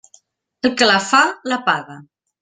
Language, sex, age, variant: Catalan, female, 50-59, Central